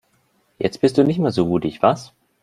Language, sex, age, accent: German, male, 30-39, Deutschland Deutsch